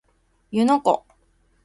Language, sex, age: Japanese, female, 40-49